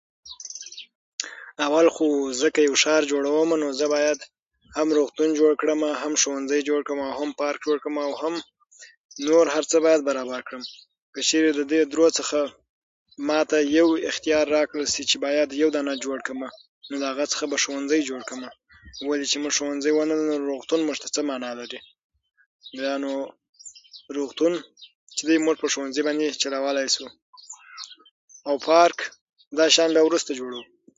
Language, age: Pashto, under 19